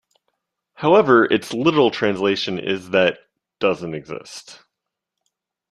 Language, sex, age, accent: English, male, 30-39, United States English